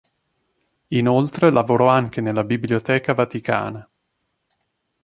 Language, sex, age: Italian, male, 30-39